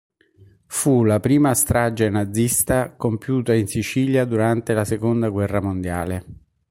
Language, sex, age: Italian, male, 60-69